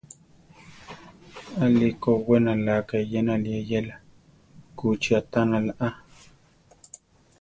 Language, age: Central Tarahumara, 19-29